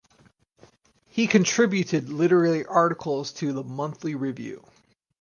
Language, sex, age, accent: English, male, 30-39, United States English